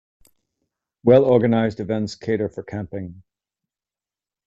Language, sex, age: English, male, 40-49